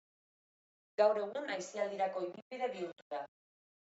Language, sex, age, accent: Basque, female, 19-29, Mendebalekoa (Araba, Bizkaia, Gipuzkoako mendebaleko herri batzuk)